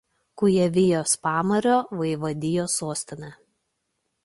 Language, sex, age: Lithuanian, female, 30-39